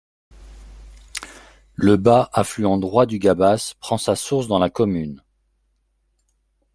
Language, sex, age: French, male, 40-49